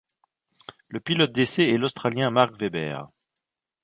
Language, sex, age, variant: French, male, 40-49, Français de métropole